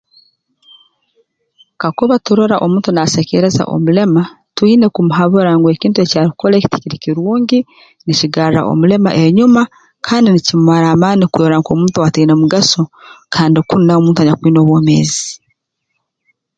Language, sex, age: Tooro, female, 30-39